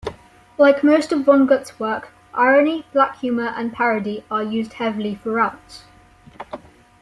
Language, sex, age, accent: English, female, under 19, England English